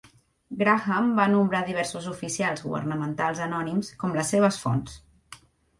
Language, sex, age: Catalan, female, 30-39